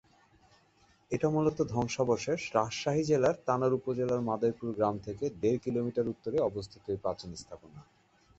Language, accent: Bengali, Bangladeshi